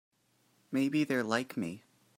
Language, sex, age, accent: English, male, 19-29, United States English